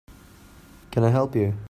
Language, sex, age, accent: English, male, 19-29, India and South Asia (India, Pakistan, Sri Lanka)